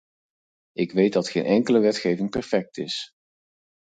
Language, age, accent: Dutch, 30-39, Nederlands Nederlands